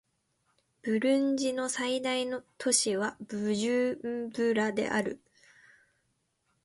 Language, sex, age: Japanese, female, 19-29